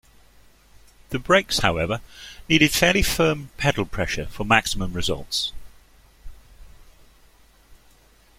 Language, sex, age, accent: English, male, 60-69, England English